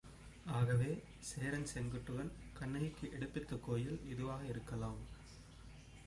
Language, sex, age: Tamil, male, 19-29